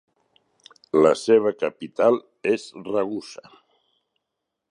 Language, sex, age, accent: Catalan, male, 60-69, Barceloní